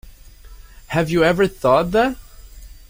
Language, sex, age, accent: English, male, under 19, United States English